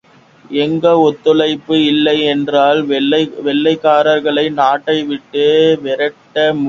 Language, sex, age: Tamil, male, under 19